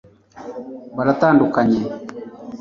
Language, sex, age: Kinyarwanda, male, 30-39